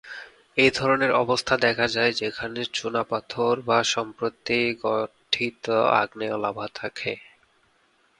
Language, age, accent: Bengali, 19-29, প্রমিত